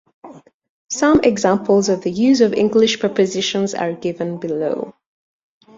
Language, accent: English, England English